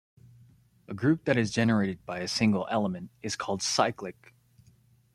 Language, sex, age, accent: English, male, 19-29, United States English